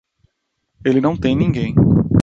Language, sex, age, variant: Portuguese, male, 30-39, Portuguese (Brasil)